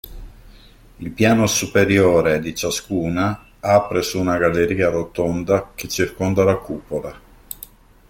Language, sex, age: Italian, male, 50-59